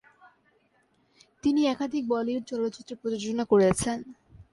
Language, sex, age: Bengali, female, 19-29